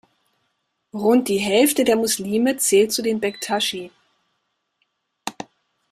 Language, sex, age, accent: German, female, 40-49, Deutschland Deutsch